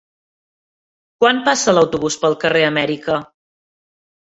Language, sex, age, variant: Catalan, female, 40-49, Septentrional